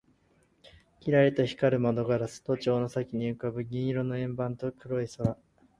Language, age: Japanese, under 19